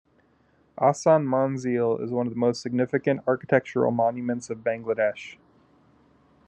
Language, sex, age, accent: English, male, 30-39, United States English